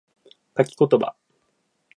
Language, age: Japanese, 19-29